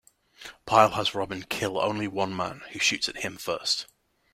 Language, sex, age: English, male, 19-29